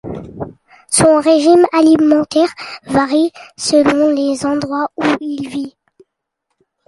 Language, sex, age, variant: French, male, 40-49, Français de métropole